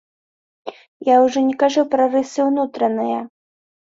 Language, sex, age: Belarusian, female, 19-29